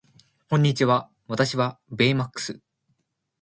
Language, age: Japanese, under 19